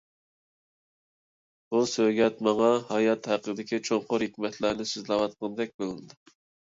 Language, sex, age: Uyghur, male, 19-29